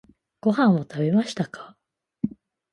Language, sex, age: Japanese, female, 19-29